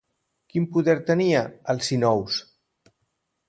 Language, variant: Catalan, Central